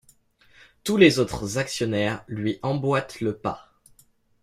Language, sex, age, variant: French, male, under 19, Français de métropole